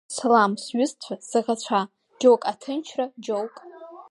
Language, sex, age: Abkhazian, female, under 19